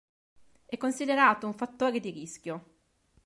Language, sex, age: Italian, female, 30-39